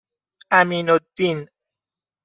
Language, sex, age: Persian, male, 30-39